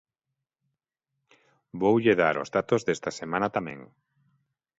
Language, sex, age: Galician, male, 40-49